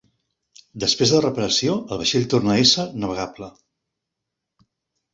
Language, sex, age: Catalan, male, 50-59